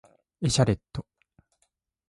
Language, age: Japanese, 19-29